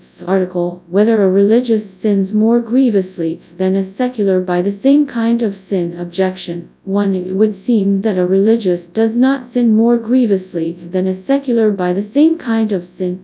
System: TTS, FastPitch